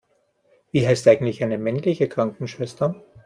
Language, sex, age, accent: German, male, 50-59, Österreichisches Deutsch